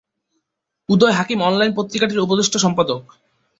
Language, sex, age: Bengali, male, 19-29